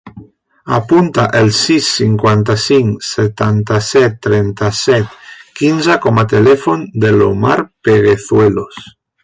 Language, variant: Catalan, Central